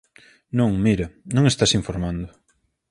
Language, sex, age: Galician, male, 30-39